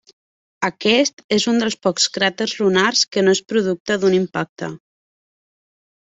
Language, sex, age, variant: Catalan, female, 30-39, Central